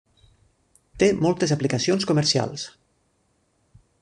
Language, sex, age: Catalan, male, 40-49